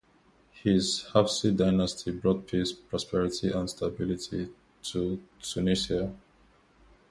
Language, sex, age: English, male, 19-29